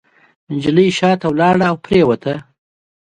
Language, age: Pashto, 40-49